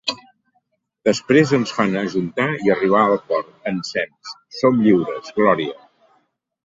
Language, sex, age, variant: Catalan, male, 60-69, Central